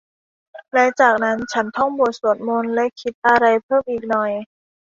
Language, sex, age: Thai, female, 19-29